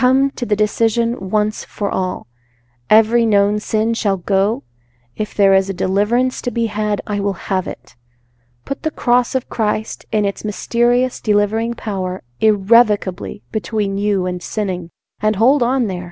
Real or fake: real